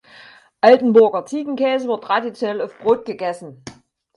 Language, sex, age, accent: German, female, 50-59, Deutschland Deutsch